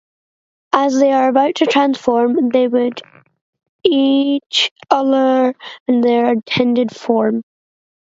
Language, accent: English, Scottish English